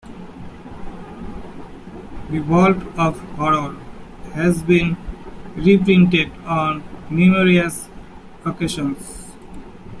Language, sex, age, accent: English, male, 30-39, United States English